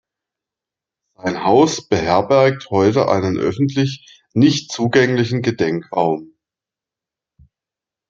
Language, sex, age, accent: German, male, 30-39, Deutschland Deutsch